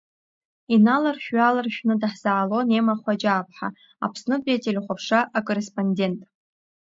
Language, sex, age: Abkhazian, female, under 19